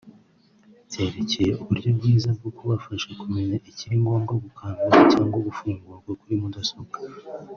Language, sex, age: Kinyarwanda, male, 19-29